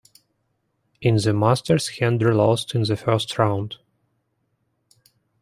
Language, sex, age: English, male, 19-29